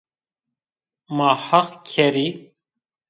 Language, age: Zaza, 30-39